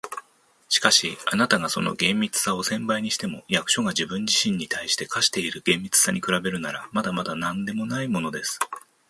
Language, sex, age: Japanese, male, 50-59